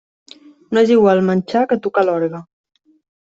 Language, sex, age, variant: Catalan, female, 19-29, Central